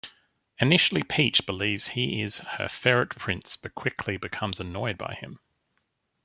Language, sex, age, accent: English, male, 30-39, Australian English